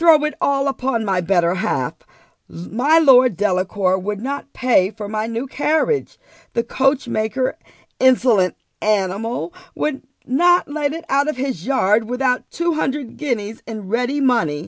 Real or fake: real